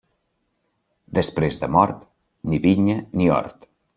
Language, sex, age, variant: Catalan, male, 30-39, Central